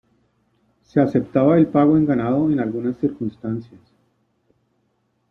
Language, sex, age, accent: Spanish, male, 40-49, Caribe: Cuba, Venezuela, Puerto Rico, República Dominicana, Panamá, Colombia caribeña, México caribeño, Costa del golfo de México